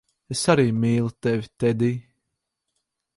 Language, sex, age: Latvian, male, 19-29